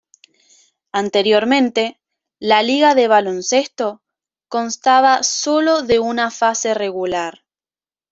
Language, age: Spanish, 19-29